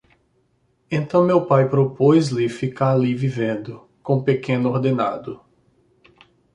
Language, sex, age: Portuguese, male, 40-49